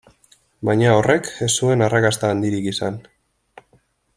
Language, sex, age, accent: Basque, male, 30-39, Mendebalekoa (Araba, Bizkaia, Gipuzkoako mendebaleko herri batzuk)